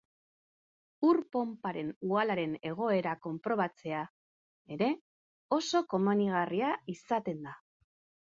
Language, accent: Basque, Mendebalekoa (Araba, Bizkaia, Gipuzkoako mendebaleko herri batzuk)